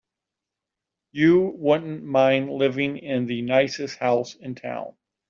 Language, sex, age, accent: English, male, 50-59, United States English